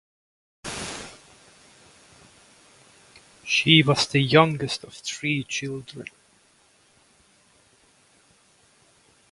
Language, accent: English, United States English